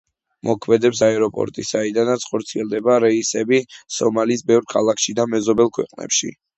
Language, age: Georgian, under 19